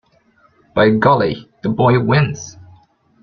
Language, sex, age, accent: English, male, under 19, Filipino